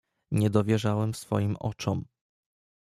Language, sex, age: Polish, male, 19-29